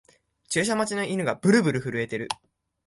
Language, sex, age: Japanese, male, 19-29